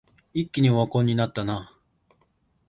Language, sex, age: Japanese, male, 19-29